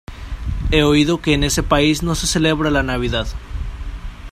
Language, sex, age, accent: Spanish, male, 19-29, México